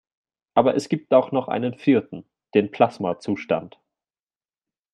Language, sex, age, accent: German, male, 19-29, Deutschland Deutsch